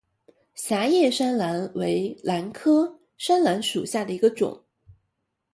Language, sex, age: Chinese, female, 19-29